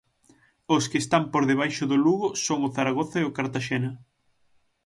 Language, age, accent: Galician, 19-29, Normativo (estándar)